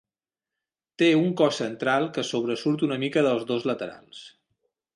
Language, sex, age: Catalan, male, 30-39